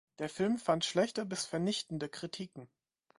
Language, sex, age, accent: German, male, 19-29, Deutschland Deutsch